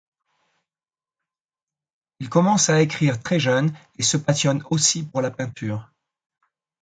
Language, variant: French, Français de métropole